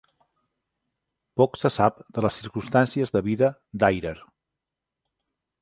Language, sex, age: Catalan, male, 40-49